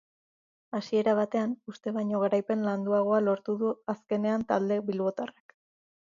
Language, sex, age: Basque, female, 30-39